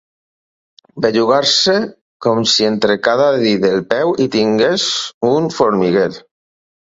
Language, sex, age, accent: Catalan, male, 30-39, apitxat